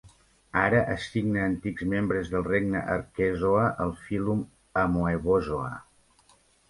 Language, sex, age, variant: Catalan, male, 50-59, Central